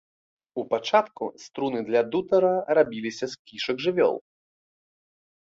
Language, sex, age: Belarusian, male, 19-29